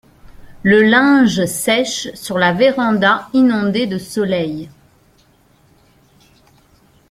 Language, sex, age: French, female, 40-49